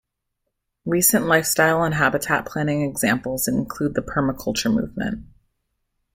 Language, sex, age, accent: English, female, 19-29, United States English